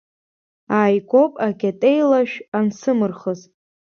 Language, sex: Abkhazian, female